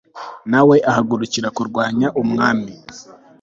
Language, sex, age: Kinyarwanda, male, 19-29